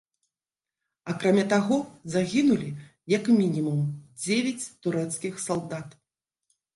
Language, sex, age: Belarusian, female, 40-49